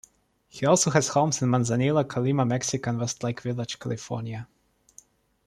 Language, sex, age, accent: English, male, 30-39, United States English